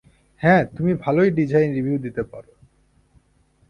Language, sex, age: Bengali, male, 19-29